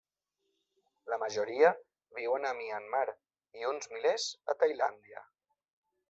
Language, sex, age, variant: Catalan, male, 40-49, Balear